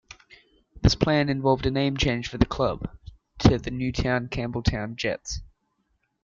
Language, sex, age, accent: English, male, under 19, Australian English